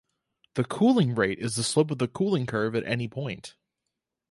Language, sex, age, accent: English, male, 19-29, United States English